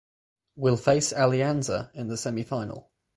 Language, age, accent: English, 19-29, England English; Northern English